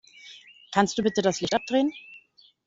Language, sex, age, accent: German, female, 19-29, Deutschland Deutsch